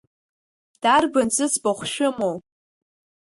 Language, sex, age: Abkhazian, female, under 19